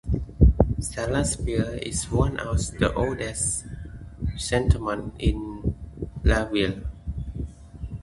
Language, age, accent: English, 30-39, United States English